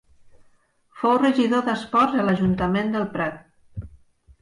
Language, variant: Catalan, Nord-Occidental